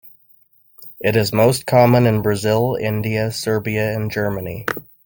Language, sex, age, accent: English, male, 30-39, United States English